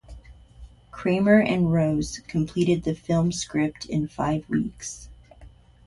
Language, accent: English, United States English